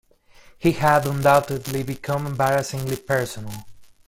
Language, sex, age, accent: English, male, 19-29, United States English